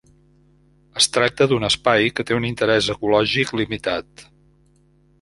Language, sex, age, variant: Catalan, male, 50-59, Central